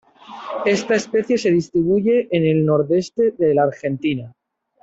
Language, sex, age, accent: Spanish, male, 30-39, España: Norte peninsular (Asturias, Castilla y León, Cantabria, País Vasco, Navarra, Aragón, La Rioja, Guadalajara, Cuenca)